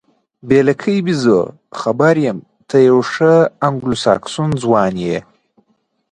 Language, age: Pashto, 19-29